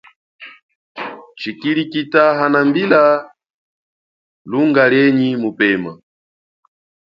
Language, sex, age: Chokwe, male, 40-49